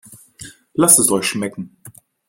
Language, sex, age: German, male, 19-29